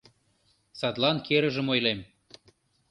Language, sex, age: Mari, male, 30-39